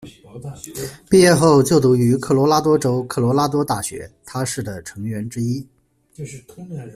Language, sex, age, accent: Chinese, male, 30-39, 出生地：江苏省